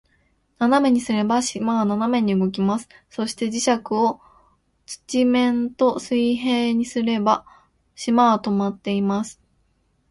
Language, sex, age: Japanese, female, 19-29